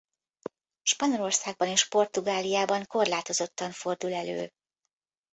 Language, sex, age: Hungarian, female, 50-59